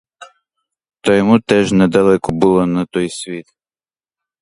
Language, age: Ukrainian, under 19